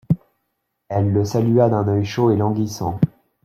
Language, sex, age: French, male, 19-29